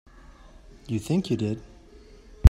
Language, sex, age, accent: English, male, 30-39, United States English